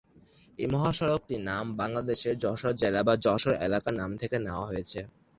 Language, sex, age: Bengali, male, 19-29